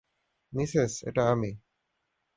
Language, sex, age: Bengali, male, 19-29